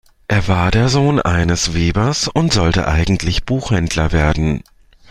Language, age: German, 30-39